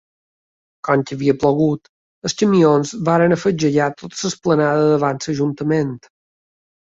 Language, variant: Catalan, Balear